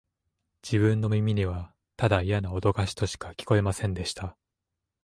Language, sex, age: Japanese, male, 30-39